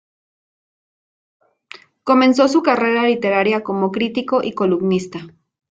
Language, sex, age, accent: Spanish, female, 30-39, México